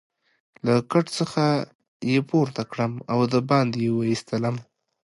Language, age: Pashto, 19-29